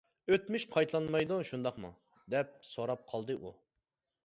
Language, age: Uyghur, 19-29